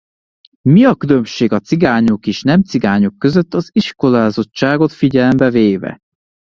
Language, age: Hungarian, 19-29